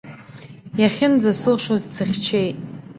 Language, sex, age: Abkhazian, female, under 19